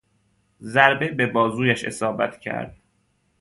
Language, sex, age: Persian, male, 19-29